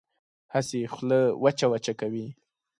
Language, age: Pashto, 19-29